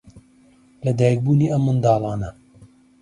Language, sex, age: Central Kurdish, male, 30-39